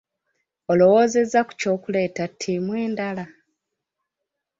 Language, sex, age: Ganda, female, 30-39